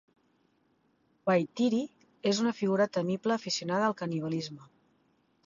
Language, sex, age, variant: Catalan, female, 40-49, Central